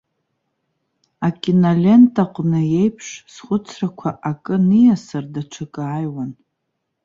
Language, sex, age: Abkhazian, female, 40-49